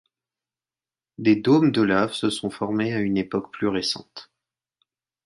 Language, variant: French, Français de métropole